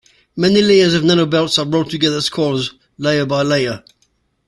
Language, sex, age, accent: English, male, 60-69, England English